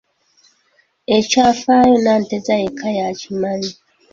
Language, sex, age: Ganda, female, 19-29